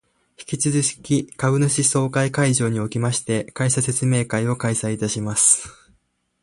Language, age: Japanese, 19-29